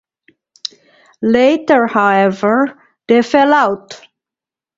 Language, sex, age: English, female, 40-49